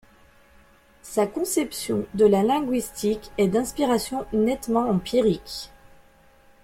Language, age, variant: French, 40-49, Français de métropole